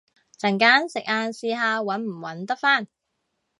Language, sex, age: Cantonese, female, 19-29